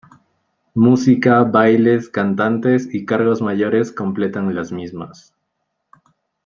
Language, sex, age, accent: Spanish, male, 19-29, Andino-Pacífico: Colombia, Perú, Ecuador, oeste de Bolivia y Venezuela andina